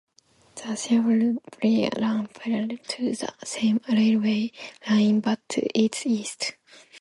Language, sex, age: English, female, 19-29